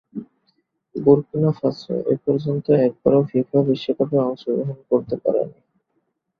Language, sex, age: Bengali, male, 19-29